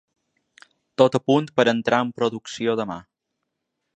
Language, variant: Catalan, Balear